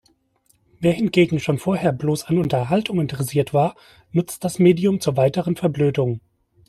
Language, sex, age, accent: German, male, 40-49, Deutschland Deutsch